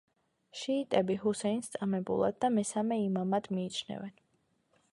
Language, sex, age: Georgian, female, 19-29